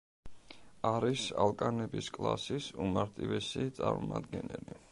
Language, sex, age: Georgian, male, 30-39